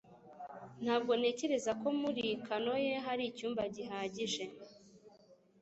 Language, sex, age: Kinyarwanda, female, under 19